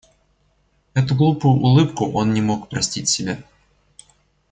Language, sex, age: Russian, male, under 19